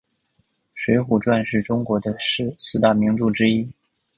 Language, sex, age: Chinese, male, 30-39